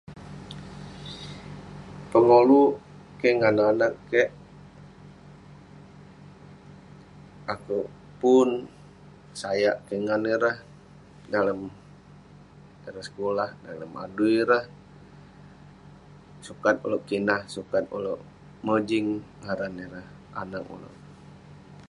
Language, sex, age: Western Penan, male, 19-29